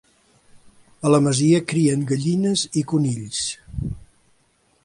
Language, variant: Catalan, Central